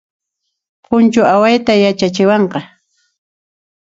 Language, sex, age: Puno Quechua, female, 60-69